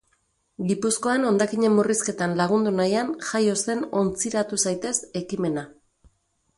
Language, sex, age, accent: Basque, female, 40-49, Mendebalekoa (Araba, Bizkaia, Gipuzkoako mendebaleko herri batzuk)